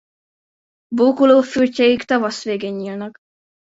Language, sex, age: Hungarian, female, under 19